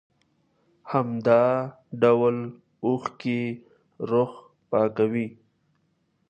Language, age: Pashto, 19-29